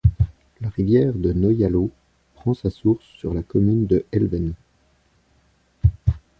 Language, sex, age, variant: French, male, 50-59, Français de métropole